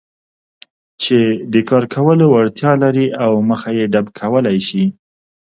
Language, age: Pashto, 30-39